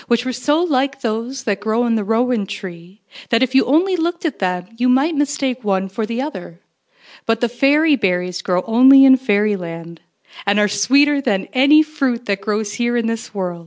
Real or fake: real